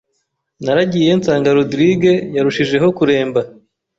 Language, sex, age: Kinyarwanda, male, 30-39